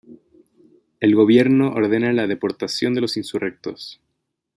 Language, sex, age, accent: Spanish, male, 19-29, Chileno: Chile, Cuyo